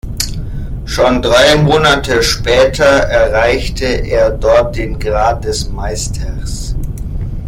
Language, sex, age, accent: German, male, 30-39, Deutschland Deutsch